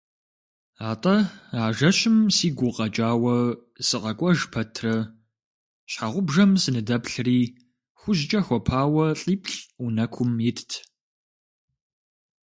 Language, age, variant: Kabardian, 19-29, Адыгэбзэ (Къэбэрдей, Кирил, псоми зэдай)